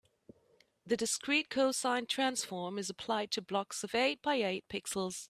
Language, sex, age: English, female, 40-49